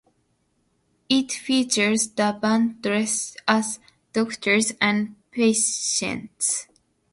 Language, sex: English, female